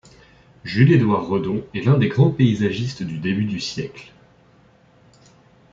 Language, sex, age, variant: French, male, 19-29, Français de métropole